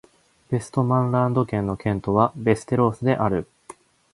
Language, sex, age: Japanese, male, 19-29